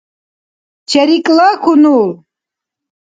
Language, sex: Dargwa, female